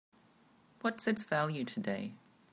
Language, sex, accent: English, female, Australian English